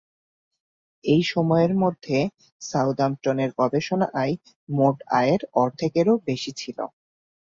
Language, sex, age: Bengali, male, 19-29